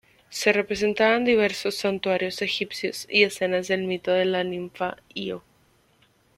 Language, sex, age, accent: Spanish, female, 19-29, México